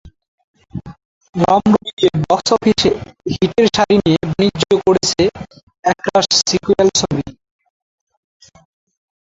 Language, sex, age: Bengali, male, 19-29